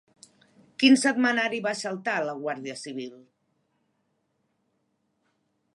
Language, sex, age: Catalan, female, 40-49